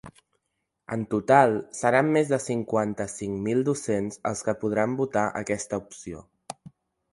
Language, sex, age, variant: Catalan, male, under 19, Central